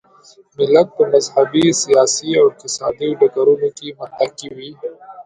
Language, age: Pashto, 19-29